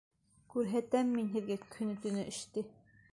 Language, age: Bashkir, 19-29